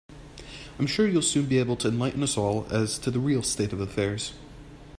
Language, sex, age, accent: English, male, 19-29, United States English